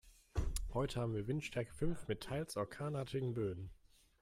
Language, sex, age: German, male, 19-29